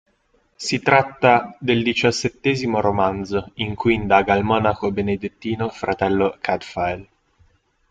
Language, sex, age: Italian, male, 19-29